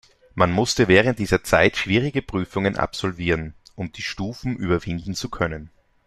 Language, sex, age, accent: German, male, 19-29, Österreichisches Deutsch